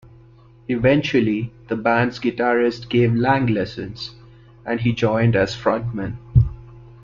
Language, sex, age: English, male, 19-29